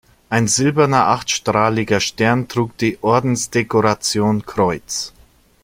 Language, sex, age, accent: German, male, 40-49, Deutschland Deutsch